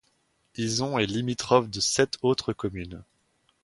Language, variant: French, Français de métropole